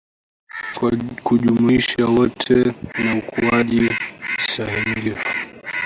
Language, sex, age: Swahili, male, under 19